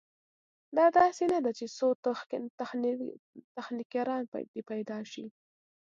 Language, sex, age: Pashto, female, under 19